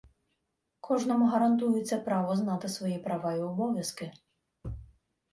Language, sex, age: Ukrainian, female, 30-39